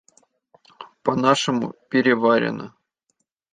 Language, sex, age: Russian, male, 30-39